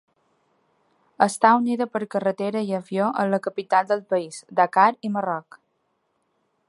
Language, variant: Catalan, Balear